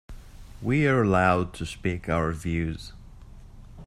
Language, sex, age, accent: English, male, 30-39, United States English